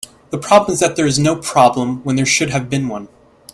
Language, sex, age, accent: English, male, 19-29, United States English